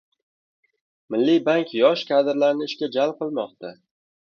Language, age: Uzbek, 19-29